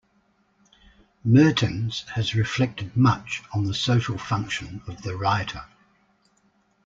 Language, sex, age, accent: English, male, 60-69, Australian English